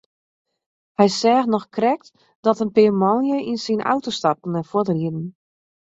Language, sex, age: Western Frisian, female, 30-39